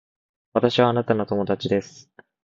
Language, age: Japanese, 19-29